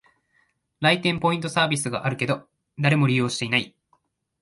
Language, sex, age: Japanese, male, 19-29